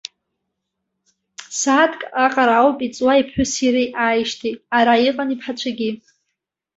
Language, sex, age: Abkhazian, female, under 19